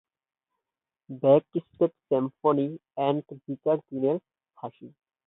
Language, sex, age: Bengali, male, 19-29